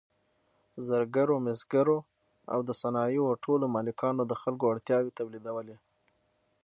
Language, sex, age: Pashto, male, 19-29